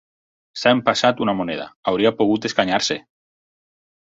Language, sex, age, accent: Catalan, male, 40-49, valencià